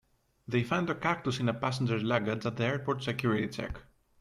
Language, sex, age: English, male, 19-29